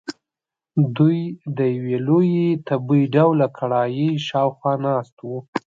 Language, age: Pashto, 19-29